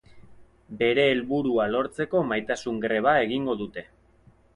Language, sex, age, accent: Basque, male, 30-39, Mendebalekoa (Araba, Bizkaia, Gipuzkoako mendebaleko herri batzuk)